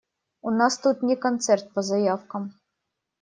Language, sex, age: Russian, female, 19-29